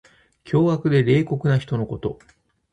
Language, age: Japanese, 40-49